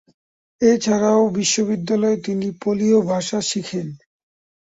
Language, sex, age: Bengali, male, 19-29